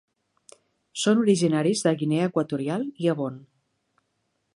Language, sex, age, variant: Catalan, female, 40-49, Central